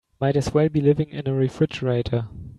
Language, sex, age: English, male, 19-29